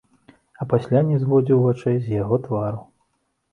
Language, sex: Belarusian, male